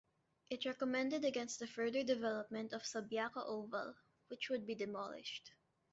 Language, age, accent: English, under 19, Filipino